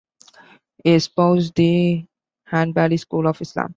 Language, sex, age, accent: English, male, 19-29, India and South Asia (India, Pakistan, Sri Lanka)